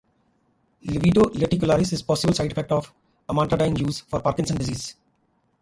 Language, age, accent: English, 60-69, India and South Asia (India, Pakistan, Sri Lanka)